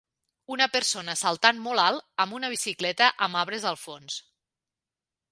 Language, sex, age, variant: Catalan, female, 40-49, Nord-Occidental